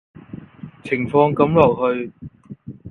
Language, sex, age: Cantonese, male, under 19